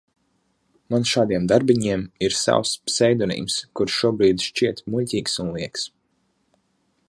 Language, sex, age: Latvian, male, 19-29